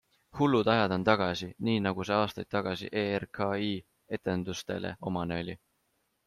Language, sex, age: Estonian, male, 19-29